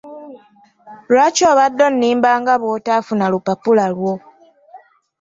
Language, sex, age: Ganda, female, 19-29